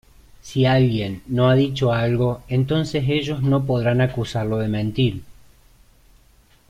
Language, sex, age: Spanish, male, 30-39